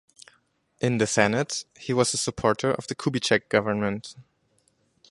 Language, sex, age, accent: English, male, 19-29, German English